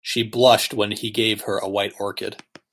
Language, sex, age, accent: English, male, 19-29, United States English